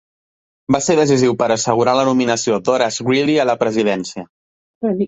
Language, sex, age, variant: Catalan, male, under 19, Central